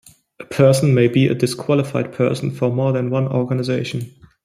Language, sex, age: English, male, 19-29